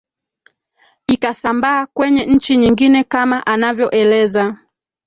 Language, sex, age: Swahili, female, 19-29